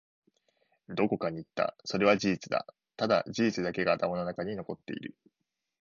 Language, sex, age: Japanese, male, 19-29